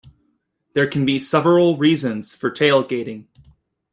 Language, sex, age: English, male, 19-29